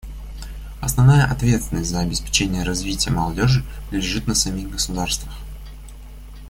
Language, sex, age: Russian, male, under 19